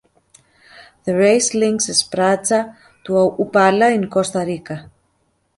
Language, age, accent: English, 30-39, United States English